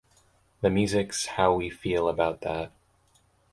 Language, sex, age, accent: English, male, 19-29, United States English